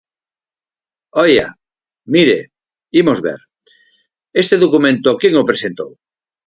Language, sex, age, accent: Galician, male, 50-59, Normativo (estándar)